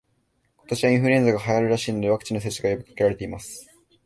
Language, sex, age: Japanese, male, 19-29